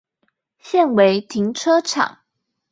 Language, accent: Chinese, 出生地：桃園市